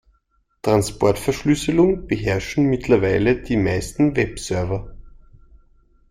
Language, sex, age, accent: German, male, 30-39, Österreichisches Deutsch